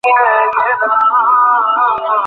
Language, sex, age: Bengali, male, 40-49